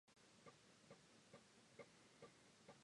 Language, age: English, 19-29